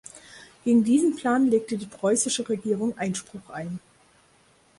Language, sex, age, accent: German, female, 19-29, Deutschland Deutsch